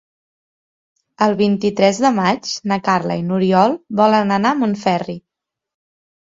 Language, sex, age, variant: Catalan, female, 19-29, Central